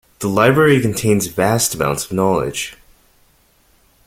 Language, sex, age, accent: English, male, under 19, United States English